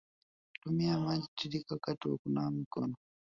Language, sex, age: Swahili, male, 19-29